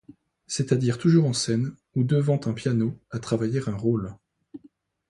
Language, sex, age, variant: French, male, 19-29, Français de métropole